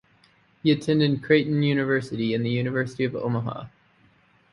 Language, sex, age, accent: English, male, 30-39, United States English